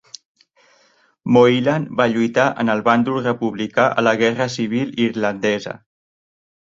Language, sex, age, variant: Catalan, male, 30-39, Central